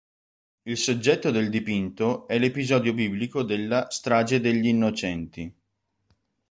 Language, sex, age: Italian, male, 19-29